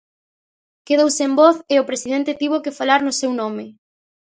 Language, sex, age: Galician, female, under 19